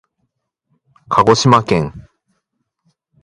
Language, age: Japanese, 30-39